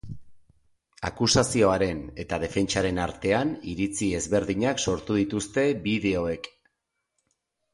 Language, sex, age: Basque, male, 40-49